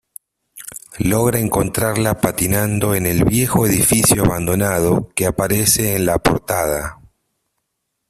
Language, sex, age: Spanish, male, 40-49